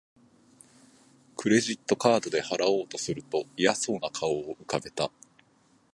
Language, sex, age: Japanese, male, 19-29